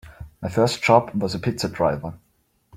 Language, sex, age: English, male, 19-29